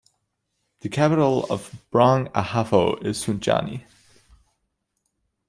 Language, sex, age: English, male, under 19